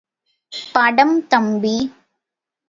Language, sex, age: Tamil, female, under 19